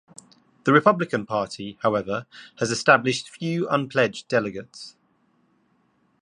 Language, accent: English, England English